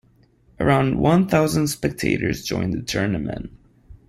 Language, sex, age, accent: English, male, 19-29, United States English